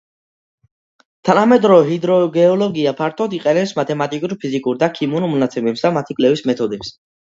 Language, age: Georgian, 19-29